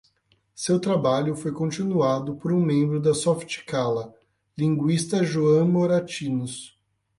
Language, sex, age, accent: Portuguese, male, 19-29, Paulista